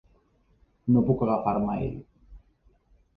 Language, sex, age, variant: Catalan, male, 30-39, Central